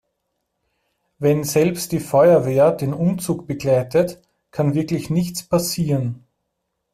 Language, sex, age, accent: German, male, 30-39, Österreichisches Deutsch